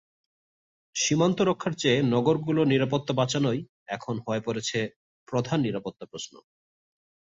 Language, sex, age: Bengali, male, 30-39